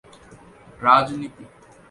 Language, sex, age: Bengali, male, 19-29